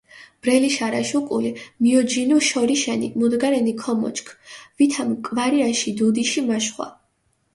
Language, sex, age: Mingrelian, female, 19-29